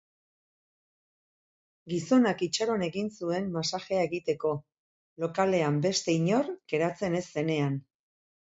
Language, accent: Basque, Mendebalekoa (Araba, Bizkaia, Gipuzkoako mendebaleko herri batzuk)